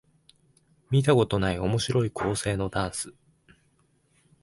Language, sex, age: Japanese, male, 19-29